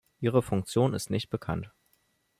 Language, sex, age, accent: German, male, 19-29, Deutschland Deutsch